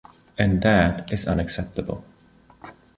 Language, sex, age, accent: English, male, 19-29, United States English